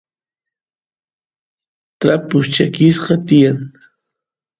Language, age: Santiago del Estero Quichua, 40-49